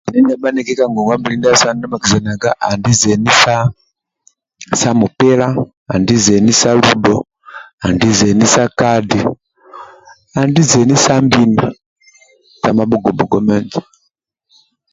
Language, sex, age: Amba (Uganda), male, 40-49